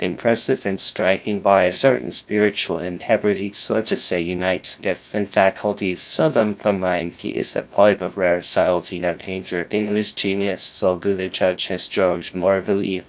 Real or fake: fake